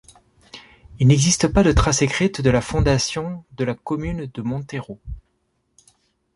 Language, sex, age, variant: French, male, 30-39, Français de métropole